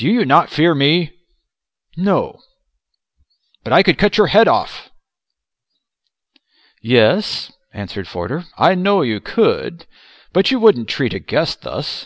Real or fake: real